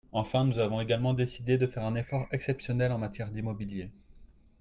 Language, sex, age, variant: French, male, 30-39, Français de métropole